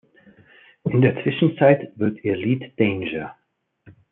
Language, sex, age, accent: German, male, 40-49, Österreichisches Deutsch